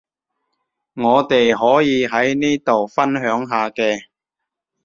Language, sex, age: Cantonese, male, 30-39